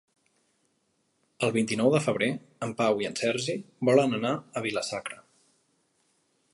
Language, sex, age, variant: Catalan, male, 19-29, Central